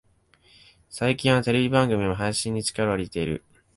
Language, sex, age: Japanese, male, 19-29